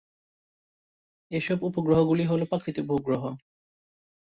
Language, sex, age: Bengali, male, 19-29